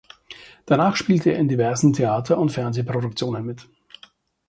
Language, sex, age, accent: German, male, 50-59, Deutschland Deutsch